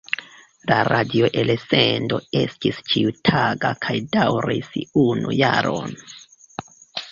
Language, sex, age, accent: Esperanto, male, 19-29, Internacia